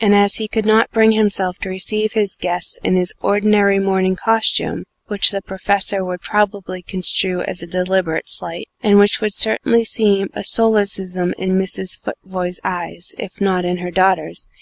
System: none